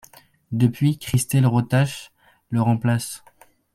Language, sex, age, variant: French, male, under 19, Français de métropole